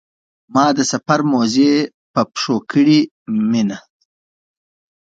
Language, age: Pashto, 19-29